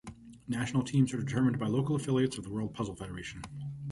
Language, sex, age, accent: English, male, 50-59, United States English